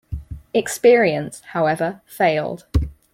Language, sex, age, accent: English, female, 19-29, England English; New Zealand English